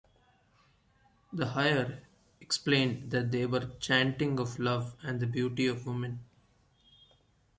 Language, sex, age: English, male, 19-29